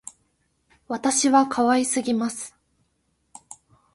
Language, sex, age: Japanese, female, 19-29